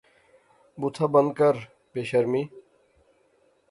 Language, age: Pahari-Potwari, 40-49